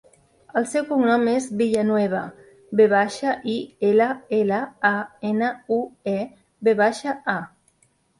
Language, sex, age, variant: Catalan, female, 40-49, Central